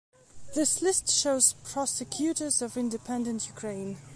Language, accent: English, England English